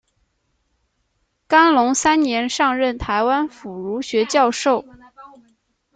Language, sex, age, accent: Chinese, female, 19-29, 出生地：河南省